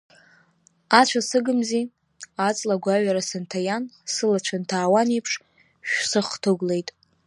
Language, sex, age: Abkhazian, female, under 19